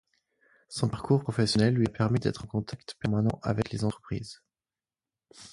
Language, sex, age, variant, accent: French, male, 19-29, Français d'Europe, Français d’Allemagne